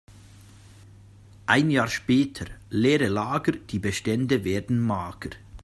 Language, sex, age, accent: German, male, 30-39, Schweizerdeutsch